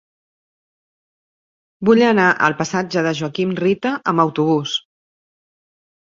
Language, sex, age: Catalan, female, 50-59